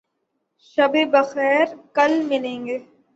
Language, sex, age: Urdu, female, 19-29